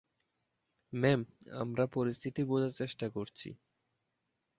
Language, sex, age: Bengali, male, 19-29